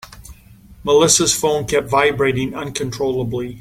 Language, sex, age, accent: English, male, 50-59, United States English